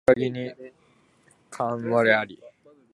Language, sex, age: Japanese, male, under 19